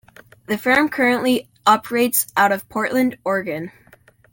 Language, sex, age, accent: English, male, under 19, United States English